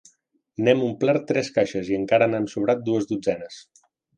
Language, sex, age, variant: Catalan, male, 40-49, Central